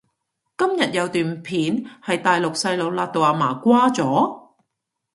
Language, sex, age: Cantonese, female, 40-49